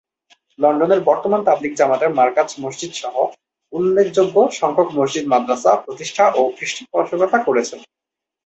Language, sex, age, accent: Bengali, male, 19-29, Bangladeshi